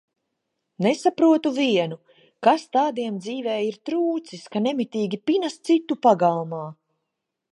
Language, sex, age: Latvian, female, 40-49